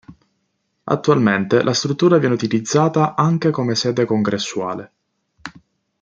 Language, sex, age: Italian, male, 19-29